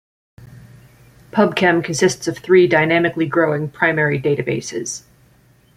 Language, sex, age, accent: English, female, 19-29, United States English